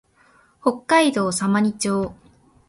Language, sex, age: Japanese, female, under 19